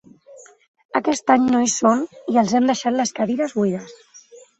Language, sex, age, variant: Catalan, female, 19-29, Central